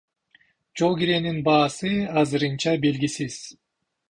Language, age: Kyrgyz, 40-49